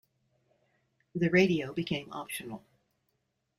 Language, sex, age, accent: English, female, 60-69, United States English